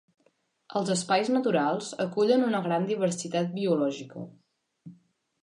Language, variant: Catalan, Central